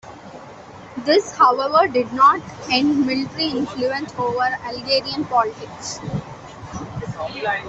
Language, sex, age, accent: English, female, under 19, India and South Asia (India, Pakistan, Sri Lanka)